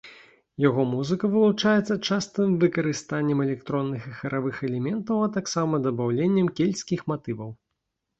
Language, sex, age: Belarusian, male, 19-29